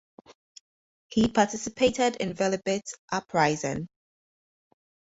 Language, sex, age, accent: English, female, 30-39, United States English